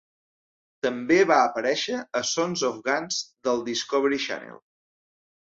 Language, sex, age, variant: Catalan, male, 40-49, Central